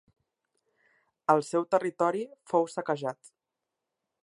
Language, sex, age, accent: Catalan, male, 19-29, Barcelona